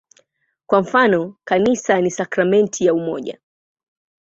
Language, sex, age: Swahili, female, 19-29